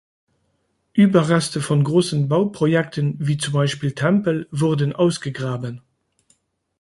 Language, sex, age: German, male, 40-49